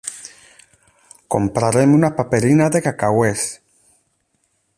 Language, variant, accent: Catalan, Alacantí, Barcelona